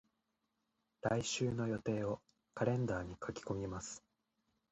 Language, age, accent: Japanese, 19-29, 標準語